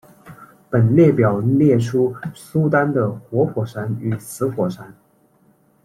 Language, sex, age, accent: Chinese, male, 19-29, 出生地：四川省